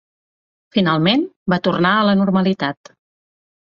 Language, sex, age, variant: Catalan, female, 40-49, Central